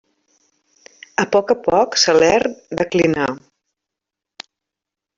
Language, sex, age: Catalan, female, 50-59